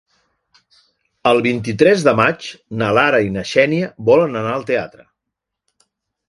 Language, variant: Catalan, Central